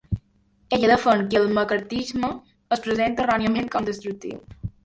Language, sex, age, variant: Catalan, female, under 19, Balear